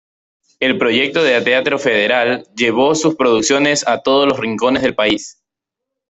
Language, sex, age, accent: Spanish, male, 19-29, Andino-Pacífico: Colombia, Perú, Ecuador, oeste de Bolivia y Venezuela andina